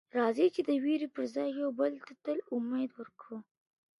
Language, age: Pashto, under 19